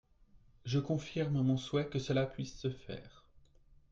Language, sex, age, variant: French, male, 30-39, Français de métropole